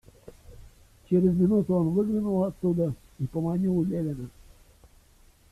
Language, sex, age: Russian, male, 40-49